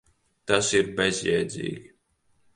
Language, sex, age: Latvian, male, 30-39